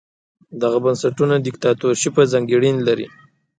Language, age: Pashto, 19-29